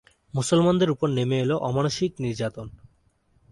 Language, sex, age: Bengali, male, 19-29